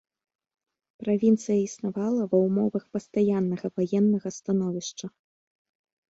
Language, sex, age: Belarusian, female, 19-29